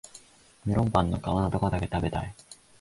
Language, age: Japanese, 19-29